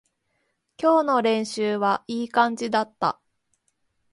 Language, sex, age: Japanese, female, 30-39